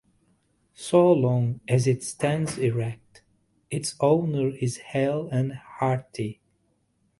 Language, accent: English, England English